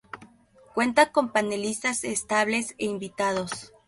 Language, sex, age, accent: Spanish, female, 19-29, México